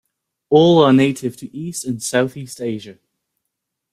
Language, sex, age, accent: English, male, 19-29, England English